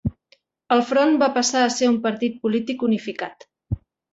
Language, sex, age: Catalan, female, 40-49